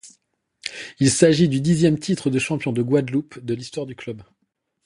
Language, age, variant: French, 30-39, Français de métropole